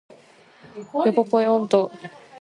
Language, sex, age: Japanese, female, 19-29